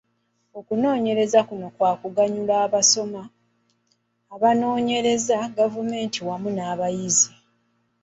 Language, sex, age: Ganda, female, 30-39